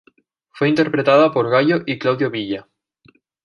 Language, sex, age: Spanish, female, 19-29